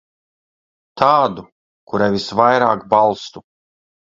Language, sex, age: Latvian, male, 30-39